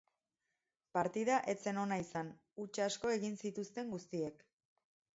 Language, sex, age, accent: Basque, female, 30-39, Erdialdekoa edo Nafarra (Gipuzkoa, Nafarroa)